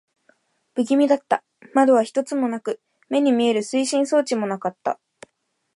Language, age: Japanese, 19-29